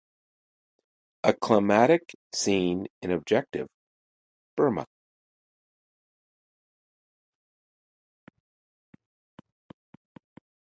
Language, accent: English, Canadian English